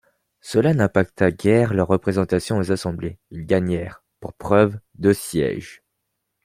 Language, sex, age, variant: French, male, 19-29, Français de métropole